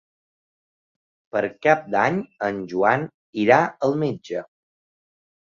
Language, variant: Catalan, Balear